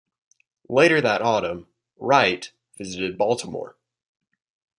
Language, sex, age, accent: English, male, under 19, United States English